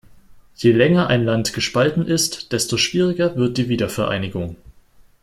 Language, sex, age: German, female, 19-29